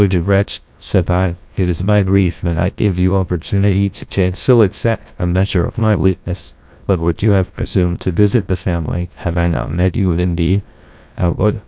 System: TTS, GlowTTS